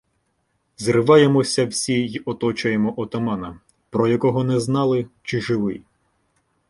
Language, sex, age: Ukrainian, male, 19-29